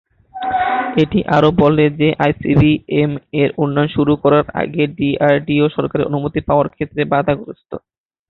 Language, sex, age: Bengali, male, under 19